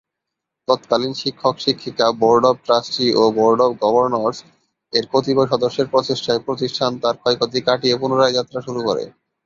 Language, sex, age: Bengali, male, 19-29